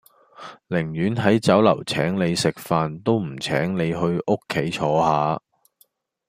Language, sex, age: Cantonese, male, 40-49